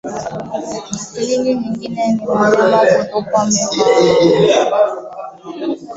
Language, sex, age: Swahili, female, 19-29